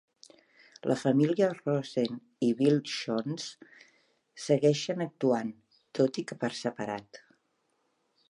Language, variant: Catalan, Central